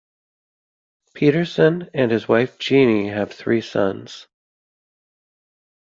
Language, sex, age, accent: English, male, 40-49, United States English